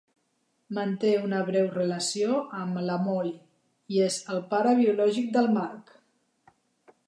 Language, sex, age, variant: Catalan, female, 50-59, Central